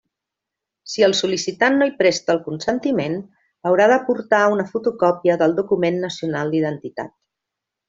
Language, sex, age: Catalan, female, 50-59